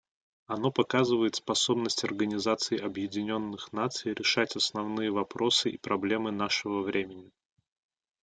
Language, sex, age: Russian, male, 30-39